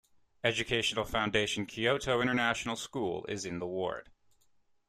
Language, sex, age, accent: English, male, 19-29, Canadian English